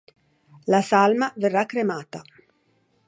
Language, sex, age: Italian, female, 60-69